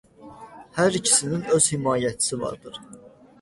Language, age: Azerbaijani, 19-29